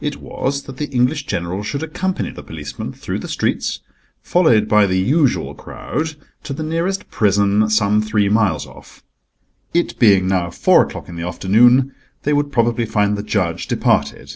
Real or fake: real